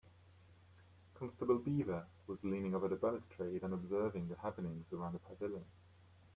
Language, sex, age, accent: English, male, 30-39, England English